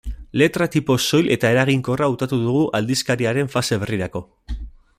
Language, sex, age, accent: Basque, male, 19-29, Erdialdekoa edo Nafarra (Gipuzkoa, Nafarroa)